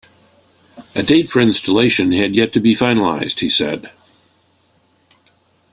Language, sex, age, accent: English, male, 70-79, United States English